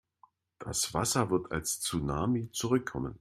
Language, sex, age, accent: German, male, 50-59, Deutschland Deutsch